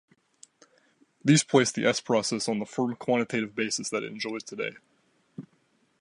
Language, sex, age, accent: English, male, 19-29, United States English